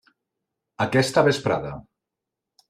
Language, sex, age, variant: Catalan, male, 40-49, Central